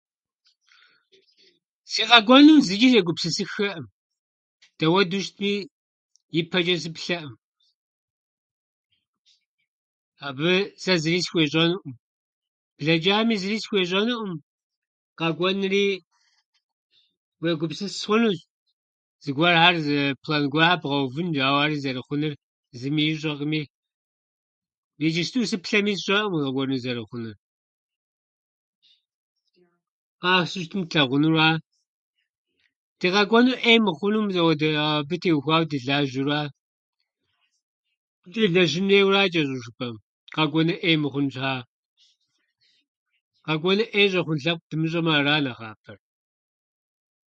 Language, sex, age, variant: Kabardian, male, 50-59, Адыгэбзэ (Къэбэрдей, Кирил, псоми зэдай)